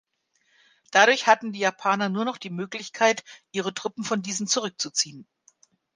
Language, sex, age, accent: German, female, 50-59, Deutschland Deutsch